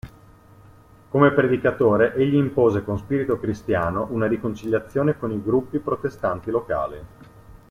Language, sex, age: Italian, male, 30-39